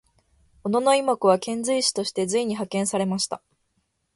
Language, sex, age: Japanese, female, 19-29